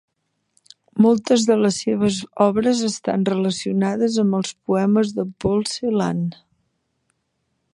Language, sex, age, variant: Catalan, female, 50-59, Central